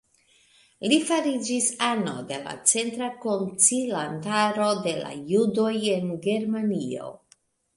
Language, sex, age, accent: Esperanto, female, 50-59, Internacia